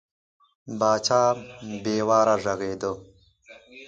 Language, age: Pashto, 19-29